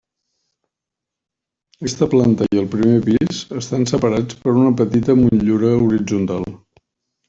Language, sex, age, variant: Catalan, male, 50-59, Central